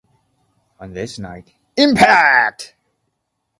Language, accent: English, Filipino